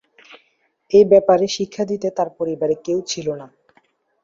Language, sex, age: Bengali, male, under 19